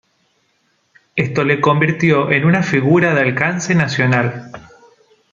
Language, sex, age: Spanish, male, 30-39